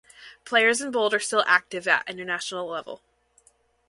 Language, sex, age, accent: English, female, 19-29, United States English